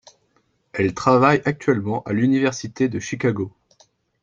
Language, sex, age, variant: French, male, 19-29, Français de métropole